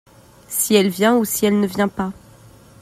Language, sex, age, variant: French, female, 19-29, Français de métropole